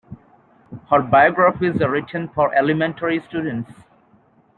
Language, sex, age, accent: English, male, 19-29, England English